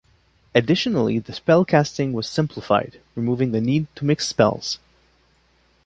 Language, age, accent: English, 19-29, Canadian English